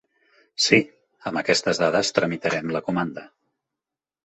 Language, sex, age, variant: Catalan, male, 50-59, Central